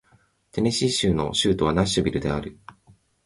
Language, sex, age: Japanese, male, 30-39